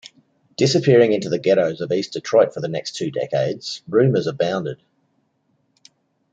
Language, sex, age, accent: English, male, 30-39, Australian English